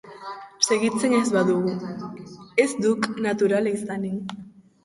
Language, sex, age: Basque, female, under 19